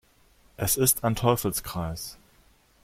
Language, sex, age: German, male, 30-39